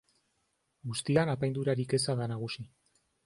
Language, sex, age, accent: Basque, male, 30-39, Erdialdekoa edo Nafarra (Gipuzkoa, Nafarroa)